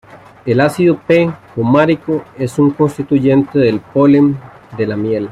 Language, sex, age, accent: Spanish, male, 30-39, América central